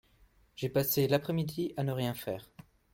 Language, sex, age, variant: French, male, 19-29, Français de métropole